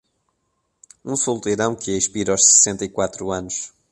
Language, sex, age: Portuguese, male, 19-29